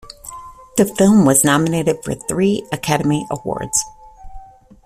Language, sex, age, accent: English, female, 40-49, United States English